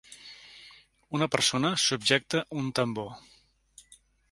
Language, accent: Catalan, central; septentrional